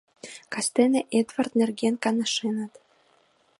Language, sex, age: Mari, female, 19-29